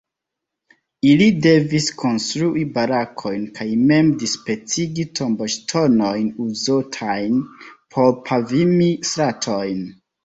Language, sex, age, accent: Esperanto, male, 30-39, Internacia